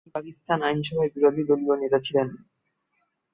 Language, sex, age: Bengali, male, 19-29